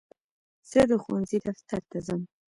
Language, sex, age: Pashto, female, 19-29